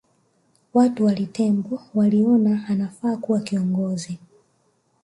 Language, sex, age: Swahili, female, 19-29